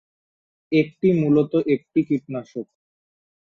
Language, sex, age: Bengali, male, under 19